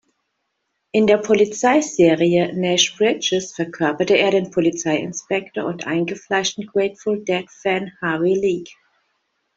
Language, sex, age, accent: German, female, 40-49, Deutschland Deutsch